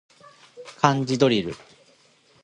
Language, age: Japanese, 40-49